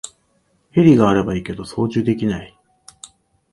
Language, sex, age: Japanese, male, 40-49